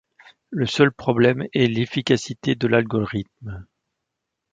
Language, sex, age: French, male, 40-49